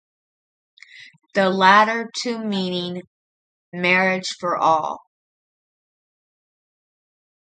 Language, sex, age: English, female, 30-39